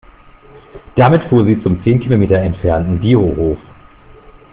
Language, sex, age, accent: German, male, 30-39, Deutschland Deutsch